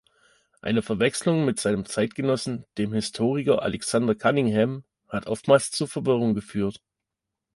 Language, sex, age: German, male, 30-39